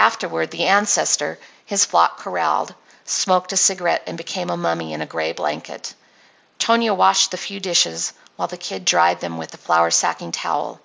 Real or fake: real